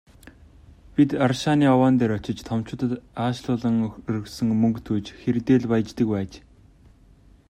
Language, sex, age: Mongolian, male, 19-29